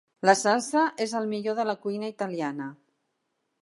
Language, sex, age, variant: Catalan, female, 60-69, Central